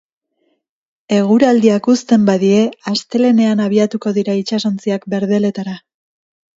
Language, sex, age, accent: Basque, female, 30-39, Mendebalekoa (Araba, Bizkaia, Gipuzkoako mendebaleko herri batzuk)